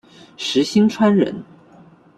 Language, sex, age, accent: Chinese, male, 19-29, 出生地：广东省